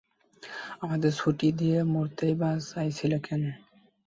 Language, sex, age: Bengali, male, under 19